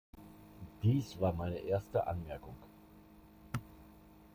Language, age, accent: German, 50-59, Deutschland Deutsch